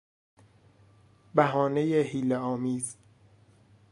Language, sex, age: Persian, male, 19-29